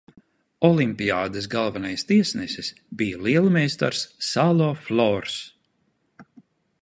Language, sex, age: Latvian, male, 50-59